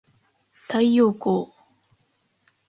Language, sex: Japanese, female